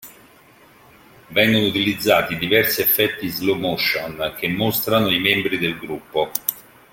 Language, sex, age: Italian, male, 50-59